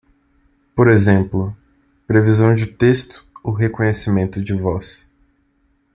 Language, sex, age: Portuguese, male, 19-29